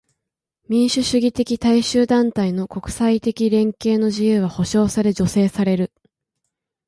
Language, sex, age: Japanese, female, 19-29